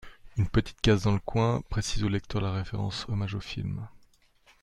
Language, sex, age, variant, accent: French, male, 30-39, Français d'Europe, Français de Suisse